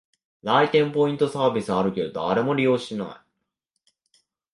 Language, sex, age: Japanese, male, 19-29